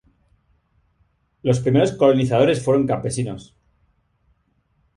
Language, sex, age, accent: Spanish, male, 30-39, España: Norte peninsular (Asturias, Castilla y León, Cantabria, País Vasco, Navarra, Aragón, La Rioja, Guadalajara, Cuenca)